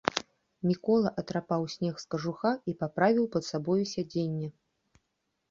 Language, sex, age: Belarusian, female, 30-39